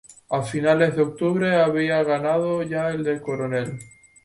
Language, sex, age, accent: Spanish, male, 19-29, España: Islas Canarias